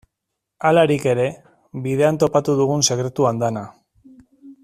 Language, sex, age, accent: Basque, male, 40-49, Erdialdekoa edo Nafarra (Gipuzkoa, Nafarroa)